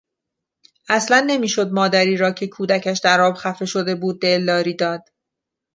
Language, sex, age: Persian, female, 30-39